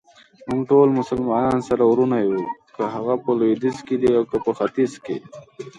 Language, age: Pashto, 30-39